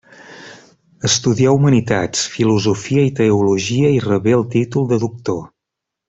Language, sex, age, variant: Catalan, male, 30-39, Central